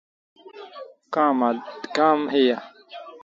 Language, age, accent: English, 19-29, England English